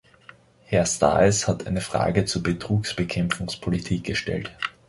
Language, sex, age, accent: German, male, 19-29, Österreichisches Deutsch